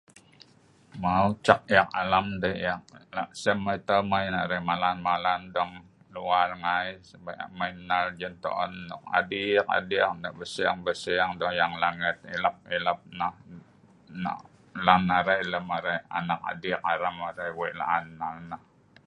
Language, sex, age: Sa'ban, female, 60-69